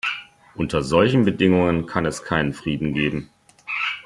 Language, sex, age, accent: German, male, 40-49, Deutschland Deutsch